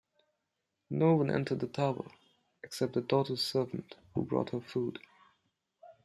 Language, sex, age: English, male, under 19